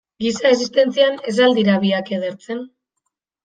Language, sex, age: Basque, female, 19-29